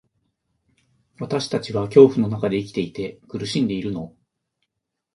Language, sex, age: Japanese, male, 50-59